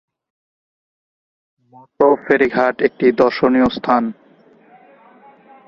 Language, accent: Bengali, Native